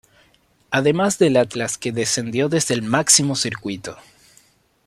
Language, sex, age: Spanish, male, 19-29